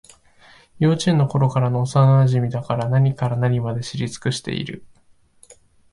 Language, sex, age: Japanese, male, 19-29